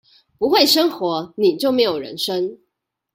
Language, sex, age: Chinese, female, 19-29